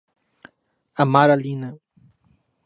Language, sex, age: Portuguese, male, 19-29